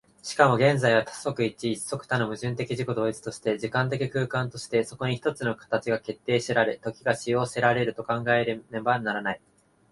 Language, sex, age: Japanese, male, 19-29